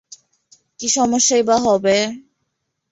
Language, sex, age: Bengali, female, 19-29